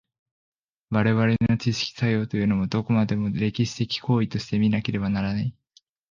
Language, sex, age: Japanese, male, 19-29